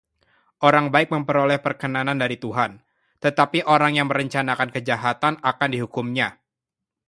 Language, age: Indonesian, 19-29